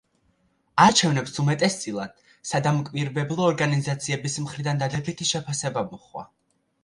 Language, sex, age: Georgian, male, 19-29